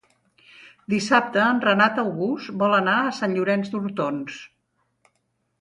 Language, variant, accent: Catalan, Central, central